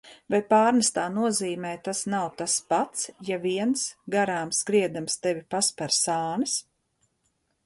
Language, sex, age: Latvian, female, 50-59